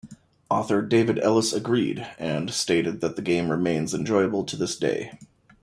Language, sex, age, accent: English, male, 30-39, United States English